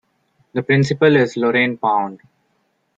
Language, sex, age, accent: English, male, 19-29, India and South Asia (India, Pakistan, Sri Lanka)